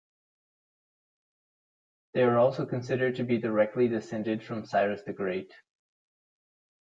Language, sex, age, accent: English, male, 19-29, United States English